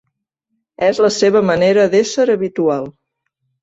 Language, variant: Catalan, Central